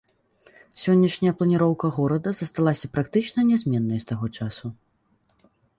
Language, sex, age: Belarusian, female, 19-29